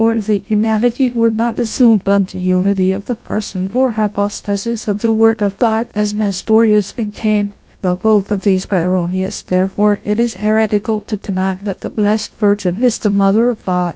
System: TTS, GlowTTS